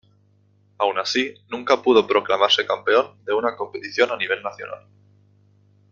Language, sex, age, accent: Spanish, male, 19-29, España: Norte peninsular (Asturias, Castilla y León, Cantabria, País Vasco, Navarra, Aragón, La Rioja, Guadalajara, Cuenca)